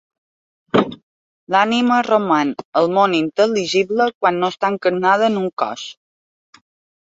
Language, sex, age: Catalan, female, 40-49